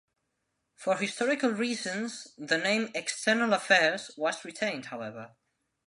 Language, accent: English, England English